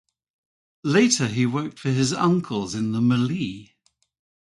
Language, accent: English, England English